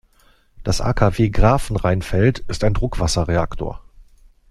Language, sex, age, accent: German, male, 30-39, Deutschland Deutsch